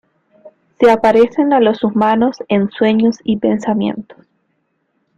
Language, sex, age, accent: Spanish, female, 19-29, Chileno: Chile, Cuyo